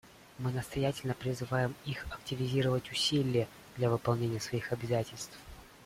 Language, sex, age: Russian, male, 19-29